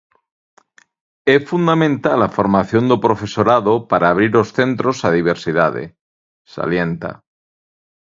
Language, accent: Galician, Normativo (estándar)